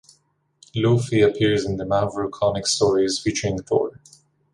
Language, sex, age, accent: English, male, 19-29, United States English